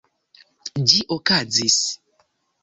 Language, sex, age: Esperanto, male, 19-29